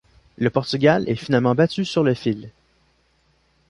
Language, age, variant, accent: French, 19-29, Français d'Amérique du Nord, Français du Canada